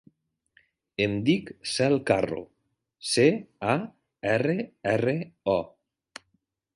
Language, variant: Catalan, Nord-Occidental